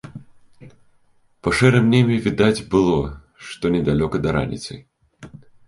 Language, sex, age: Belarusian, male, 19-29